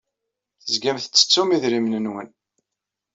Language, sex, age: Kabyle, male, 40-49